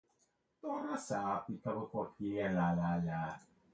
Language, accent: English, United States English